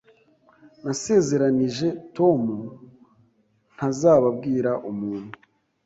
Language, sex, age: Kinyarwanda, male, 19-29